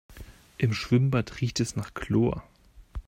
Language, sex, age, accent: German, male, 40-49, Deutschland Deutsch